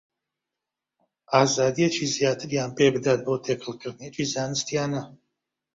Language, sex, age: Central Kurdish, male, 30-39